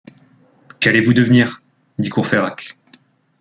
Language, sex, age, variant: French, male, 19-29, Français de métropole